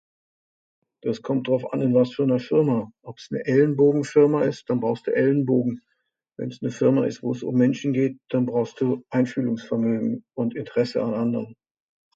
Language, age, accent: German, 60-69, Deutschland Deutsch